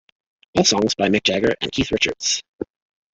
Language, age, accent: English, 30-39, Canadian English